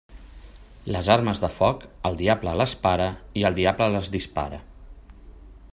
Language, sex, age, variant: Catalan, male, 40-49, Central